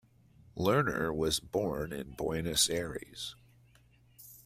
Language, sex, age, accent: English, male, 50-59, United States English